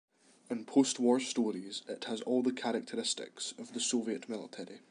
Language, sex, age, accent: English, male, 19-29, Scottish English